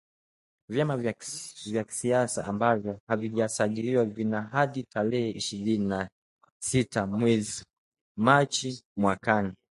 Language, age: Swahili, 19-29